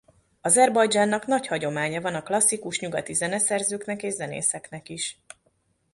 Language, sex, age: Hungarian, female, 30-39